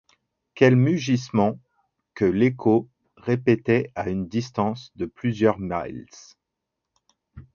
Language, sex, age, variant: French, male, 30-39, Français de métropole